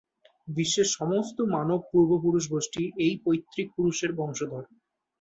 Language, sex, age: Bengali, male, 19-29